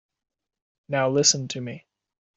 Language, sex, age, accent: English, male, 19-29, United States English